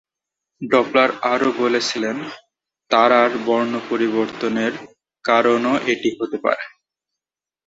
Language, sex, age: Bengali, male, 19-29